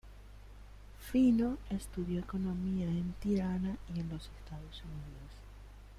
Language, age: Spanish, 19-29